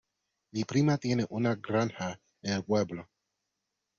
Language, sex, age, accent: Spanish, male, 19-29, México